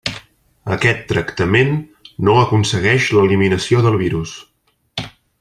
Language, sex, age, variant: Catalan, male, 30-39, Central